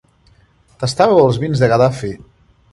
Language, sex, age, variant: Catalan, male, 40-49, Central